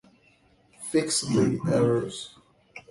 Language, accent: English, Nigerian